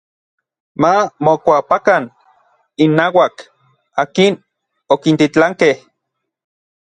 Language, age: Orizaba Nahuatl, 30-39